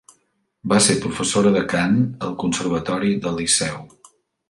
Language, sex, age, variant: Catalan, male, 50-59, Central